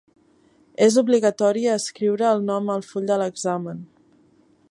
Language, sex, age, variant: Catalan, female, 19-29, Central